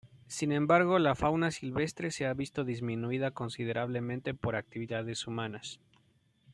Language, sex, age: Spanish, male, 30-39